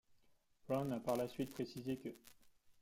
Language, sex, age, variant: French, male, 19-29, Français de métropole